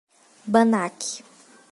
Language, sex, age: Portuguese, female, 19-29